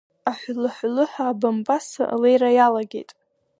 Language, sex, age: Abkhazian, female, 19-29